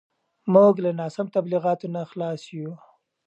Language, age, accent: Pashto, 19-29, پکتیا ولایت، احمدزی